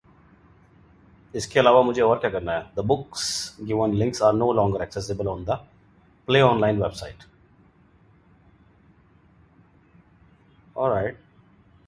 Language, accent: English, India and South Asia (India, Pakistan, Sri Lanka)